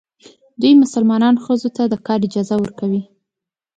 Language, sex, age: Pashto, female, 19-29